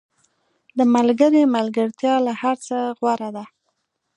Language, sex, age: Pashto, female, 19-29